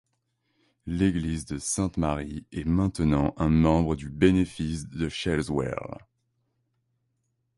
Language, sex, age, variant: French, male, 19-29, Français de métropole